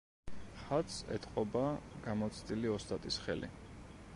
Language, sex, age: Georgian, male, 30-39